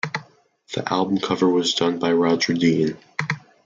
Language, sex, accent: English, male, United States English